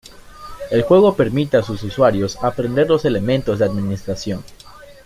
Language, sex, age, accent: Spanish, male, under 19, México